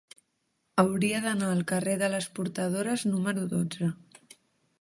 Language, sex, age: Catalan, female, 19-29